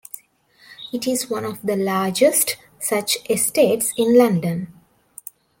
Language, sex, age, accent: English, female, 19-29, India and South Asia (India, Pakistan, Sri Lanka)